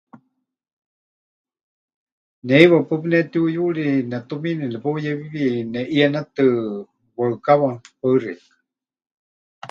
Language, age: Huichol, 50-59